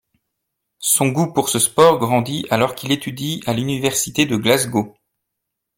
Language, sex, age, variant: French, male, 30-39, Français de métropole